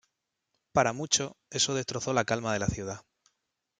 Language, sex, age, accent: Spanish, male, 30-39, España: Sur peninsular (Andalucia, Extremadura, Murcia)